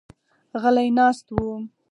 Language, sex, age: Pashto, female, under 19